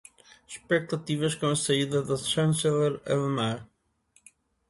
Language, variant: Portuguese, Portuguese (Portugal)